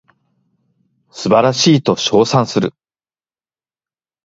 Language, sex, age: Japanese, male, 50-59